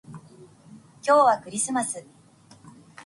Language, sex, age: Japanese, female, 19-29